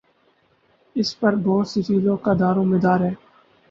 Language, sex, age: Urdu, male, 19-29